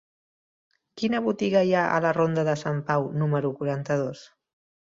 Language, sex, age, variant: Catalan, female, 30-39, Central